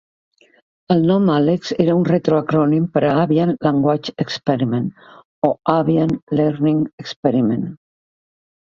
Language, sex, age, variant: Catalan, female, 70-79, Central